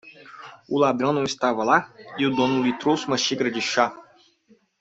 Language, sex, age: Portuguese, male, 19-29